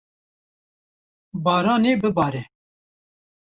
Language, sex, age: Kurdish, male, 50-59